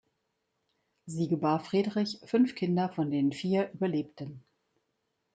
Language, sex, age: German, female, 50-59